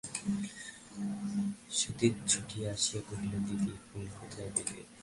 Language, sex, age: Bengali, male, under 19